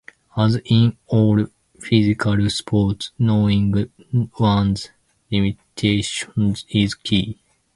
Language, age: English, 19-29